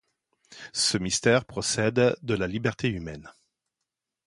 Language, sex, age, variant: French, male, 40-49, Français de métropole